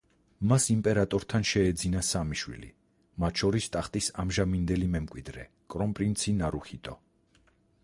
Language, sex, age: Georgian, male, 40-49